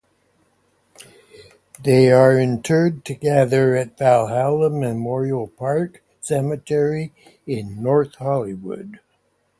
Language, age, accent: English, 70-79, Canadian English